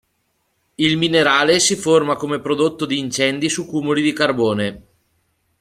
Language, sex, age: Italian, male, 30-39